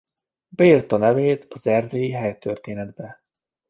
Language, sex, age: Hungarian, male, 19-29